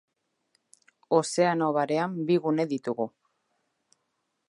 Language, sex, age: Basque, female, 30-39